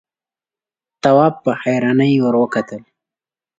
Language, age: Pashto, 19-29